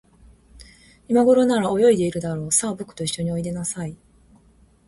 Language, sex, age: Japanese, female, 40-49